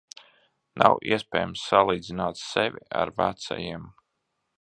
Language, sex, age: Latvian, male, 30-39